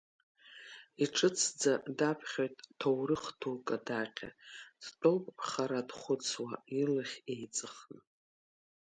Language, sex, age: Abkhazian, female, 50-59